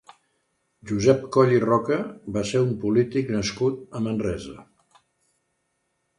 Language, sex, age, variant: Catalan, male, 70-79, Central